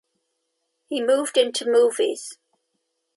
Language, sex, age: English, female, 70-79